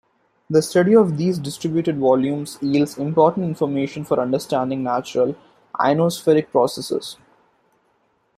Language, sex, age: English, male, 19-29